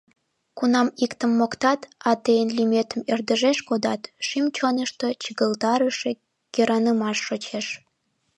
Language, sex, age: Mari, female, 19-29